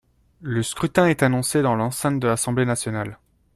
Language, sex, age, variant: French, male, 19-29, Français de métropole